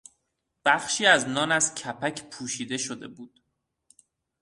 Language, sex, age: Persian, male, 19-29